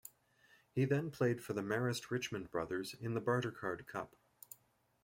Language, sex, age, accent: English, male, 30-39, Canadian English